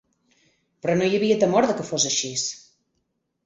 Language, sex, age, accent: Catalan, female, 30-39, Garrotxi